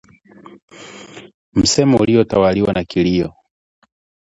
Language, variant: Swahili, Kiswahili cha Bara ya Tanzania